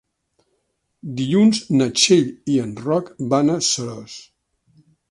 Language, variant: Catalan, Central